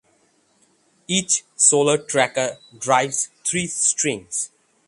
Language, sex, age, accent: English, male, under 19, India and South Asia (India, Pakistan, Sri Lanka)